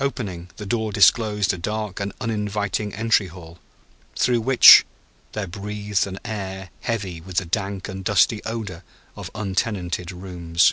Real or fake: real